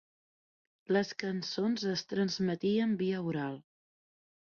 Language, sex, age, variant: Catalan, female, 40-49, Central